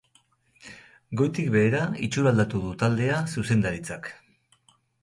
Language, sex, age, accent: Basque, male, 60-69, Erdialdekoa edo Nafarra (Gipuzkoa, Nafarroa)